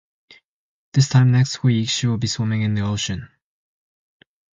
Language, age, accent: English, under 19, United States English